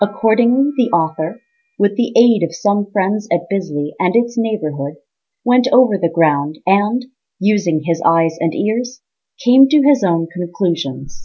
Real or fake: real